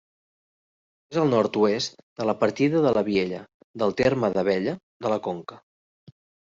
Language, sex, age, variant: Catalan, male, 30-39, Central